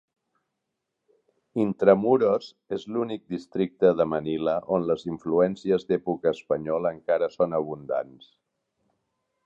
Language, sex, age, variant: Catalan, male, 50-59, Central